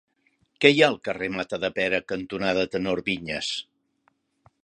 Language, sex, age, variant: Catalan, male, 60-69, Central